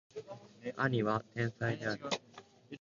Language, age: Japanese, under 19